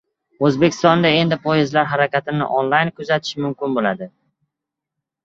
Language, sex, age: Uzbek, male, 19-29